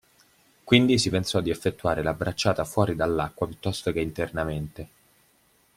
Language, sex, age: Italian, male, 30-39